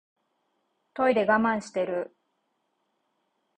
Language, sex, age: Japanese, female, 40-49